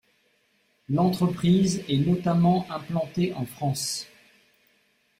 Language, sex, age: French, male, 50-59